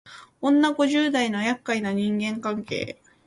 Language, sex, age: Japanese, female, 19-29